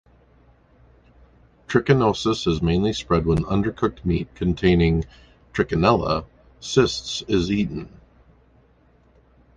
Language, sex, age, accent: English, male, 40-49, United States English